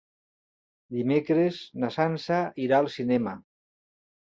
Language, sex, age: Catalan, male, 50-59